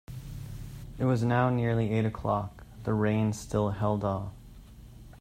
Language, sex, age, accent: English, male, 30-39, Canadian English